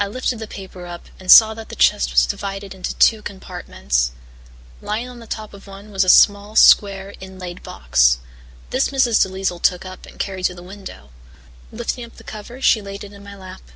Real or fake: real